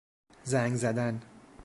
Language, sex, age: Persian, male, 30-39